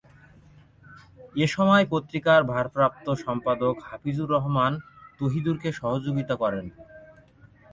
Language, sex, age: Bengali, male, 19-29